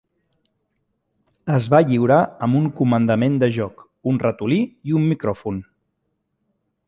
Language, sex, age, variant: Catalan, male, 40-49, Central